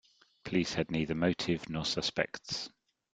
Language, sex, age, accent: English, male, 40-49, England English